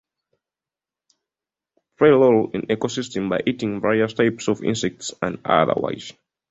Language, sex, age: English, male, 19-29